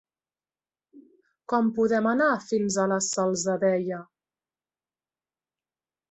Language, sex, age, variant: Catalan, female, 40-49, Central